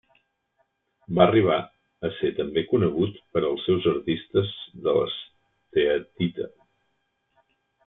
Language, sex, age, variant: Catalan, male, 40-49, Central